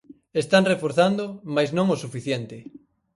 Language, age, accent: Galician, 19-29, Atlántico (seseo e gheada)